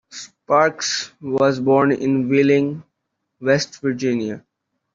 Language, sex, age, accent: English, male, under 19, India and South Asia (India, Pakistan, Sri Lanka)